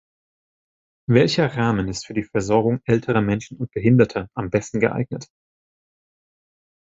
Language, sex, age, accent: German, male, 30-39, Deutschland Deutsch